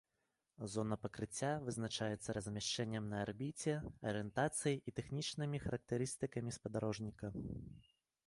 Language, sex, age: Belarusian, male, 19-29